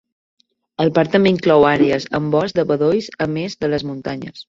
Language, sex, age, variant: Catalan, female, 19-29, Balear